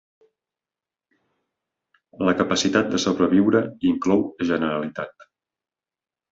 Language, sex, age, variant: Catalan, male, 30-39, Nord-Occidental